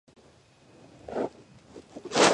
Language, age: Georgian, 19-29